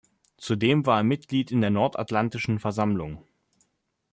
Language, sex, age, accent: German, male, 19-29, Deutschland Deutsch